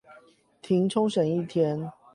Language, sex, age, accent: Chinese, male, 30-39, 出生地：桃園市